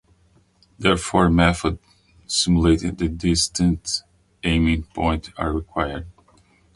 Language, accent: English, United States English